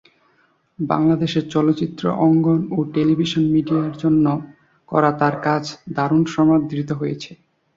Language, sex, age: Bengali, male, 19-29